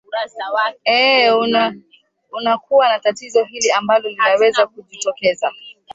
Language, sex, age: Swahili, female, 19-29